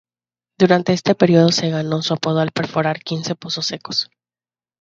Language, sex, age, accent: Spanish, female, 19-29, México